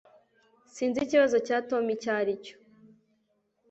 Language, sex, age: Kinyarwanda, female, under 19